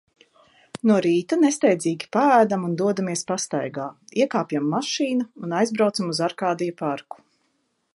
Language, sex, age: Latvian, female, 40-49